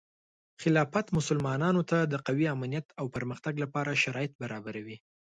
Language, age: Pashto, 19-29